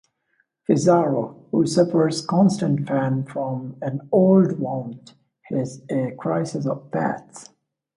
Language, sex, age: English, male, 19-29